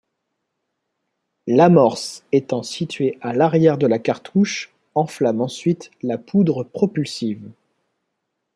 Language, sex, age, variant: French, male, 30-39, Français de métropole